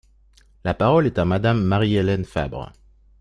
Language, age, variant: French, 19-29, Français de métropole